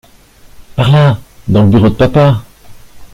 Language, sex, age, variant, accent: French, male, 50-59, Français d'Europe, Français de Belgique